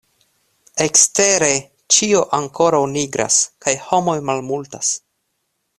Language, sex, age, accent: Esperanto, male, 19-29, Internacia